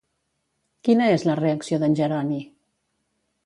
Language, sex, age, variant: Catalan, female, 50-59, Central